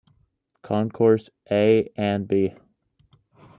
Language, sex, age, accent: English, male, 19-29, United States English